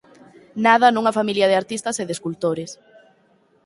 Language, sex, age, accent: Galician, female, 19-29, Central (sen gheada)